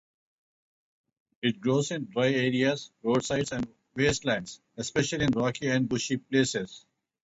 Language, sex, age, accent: English, male, 50-59, India and South Asia (India, Pakistan, Sri Lanka)